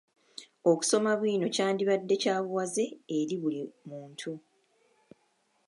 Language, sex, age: Ganda, female, 30-39